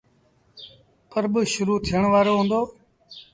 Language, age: Sindhi Bhil, 40-49